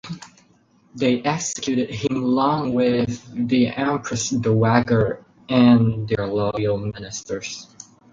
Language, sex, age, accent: English, male, under 19, United States English